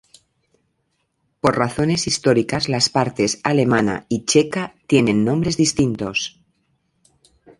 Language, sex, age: Spanish, female, 50-59